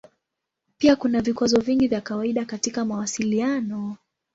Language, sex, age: Swahili, female, 19-29